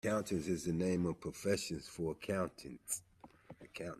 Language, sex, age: English, male, 50-59